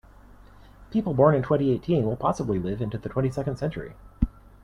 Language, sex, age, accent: English, male, 40-49, United States English